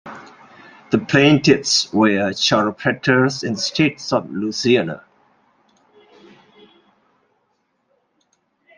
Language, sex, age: English, male, 40-49